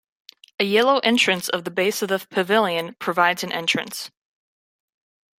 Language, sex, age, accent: English, female, 19-29, United States English